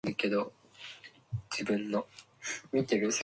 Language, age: English, 19-29